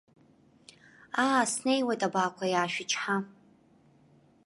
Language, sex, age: Abkhazian, female, under 19